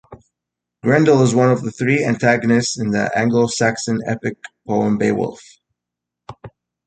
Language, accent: English, United States English